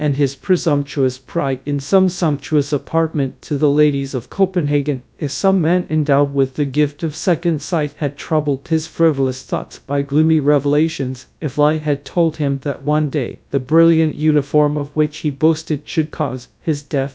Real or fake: fake